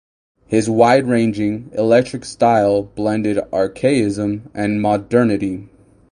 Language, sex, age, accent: English, male, 19-29, United States English